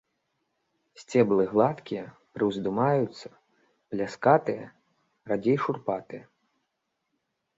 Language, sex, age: Belarusian, male, 30-39